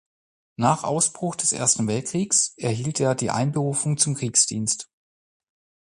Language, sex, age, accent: German, male, 40-49, Deutschland Deutsch